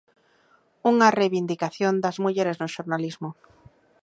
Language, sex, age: Galician, female, 30-39